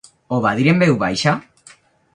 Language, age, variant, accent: Catalan, under 19, Valencià septentrional, valencià